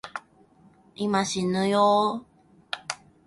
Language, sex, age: Japanese, female, 19-29